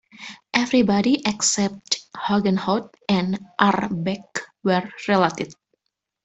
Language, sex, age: English, female, 19-29